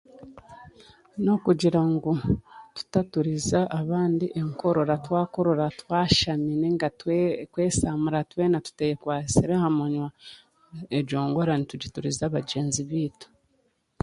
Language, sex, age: Chiga, female, 30-39